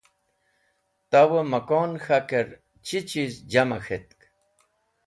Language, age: Wakhi, 70-79